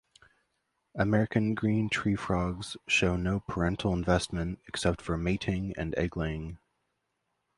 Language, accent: English, United States English